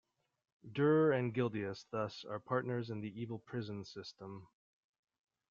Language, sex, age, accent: English, male, 30-39, United States English